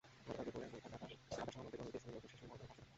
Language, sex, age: Bengali, male, 19-29